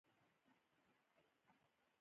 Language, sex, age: Pashto, female, 19-29